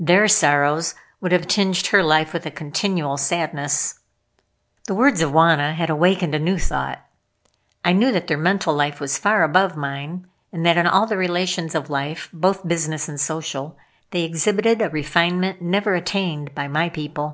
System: none